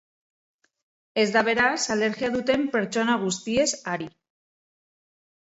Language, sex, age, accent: Basque, female, 40-49, Mendebalekoa (Araba, Bizkaia, Gipuzkoako mendebaleko herri batzuk)